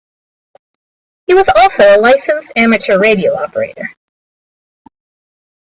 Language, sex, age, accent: English, female, 30-39, United States English